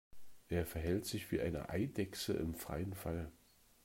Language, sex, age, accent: German, male, 50-59, Deutschland Deutsch